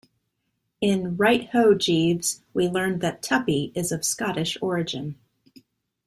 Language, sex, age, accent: English, female, 30-39, United States English